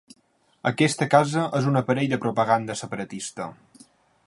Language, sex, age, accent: Catalan, male, 19-29, balear; valencià